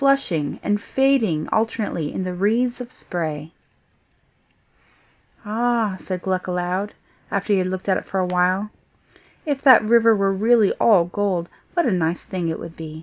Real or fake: real